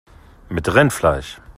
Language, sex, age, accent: German, male, 40-49, Deutschland Deutsch